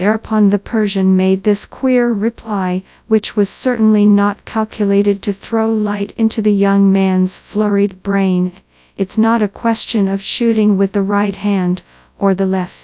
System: TTS, FastPitch